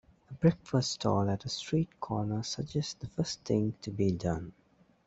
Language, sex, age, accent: English, male, 19-29, England English